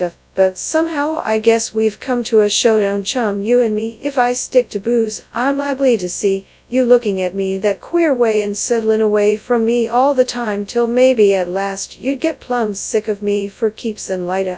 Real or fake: fake